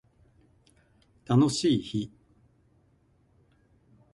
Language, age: Japanese, 50-59